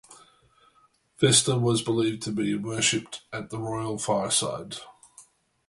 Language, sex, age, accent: English, male, 40-49, Australian English